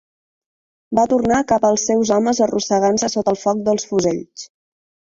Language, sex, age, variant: Catalan, female, 19-29, Central